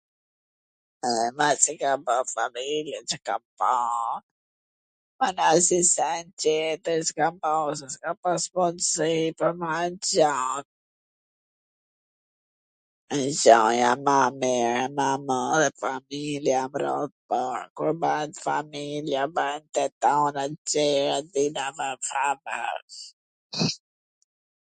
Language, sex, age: Gheg Albanian, female, 50-59